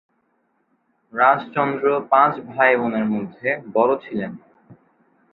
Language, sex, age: Bengali, male, 19-29